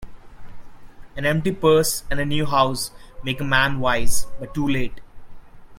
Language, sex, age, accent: English, male, 19-29, India and South Asia (India, Pakistan, Sri Lanka)